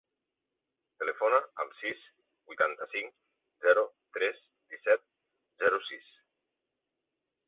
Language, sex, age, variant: Catalan, male, 40-49, Central